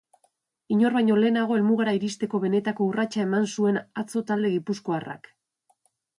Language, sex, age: Basque, female, 40-49